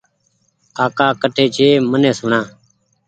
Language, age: Goaria, 30-39